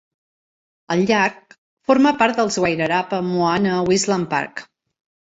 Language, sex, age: Catalan, female, 40-49